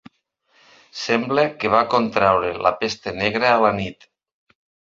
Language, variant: Catalan, Central